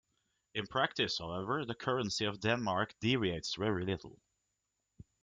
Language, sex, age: English, male, 19-29